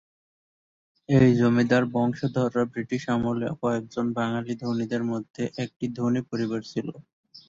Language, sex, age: Bengali, male, 19-29